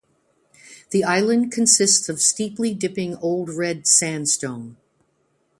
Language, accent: English, United States English